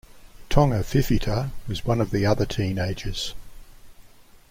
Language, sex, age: English, male, 60-69